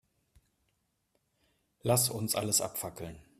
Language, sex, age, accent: German, male, 40-49, Deutschland Deutsch